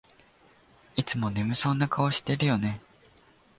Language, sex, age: Japanese, male, 19-29